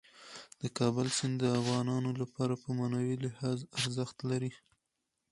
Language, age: Pashto, 19-29